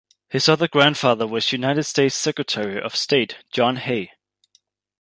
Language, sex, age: English, male, under 19